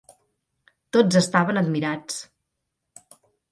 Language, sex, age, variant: Catalan, female, 40-49, Central